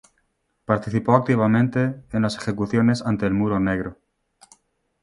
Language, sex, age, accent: Spanish, male, 30-39, España: Norte peninsular (Asturias, Castilla y León, Cantabria, País Vasco, Navarra, Aragón, La Rioja, Guadalajara, Cuenca)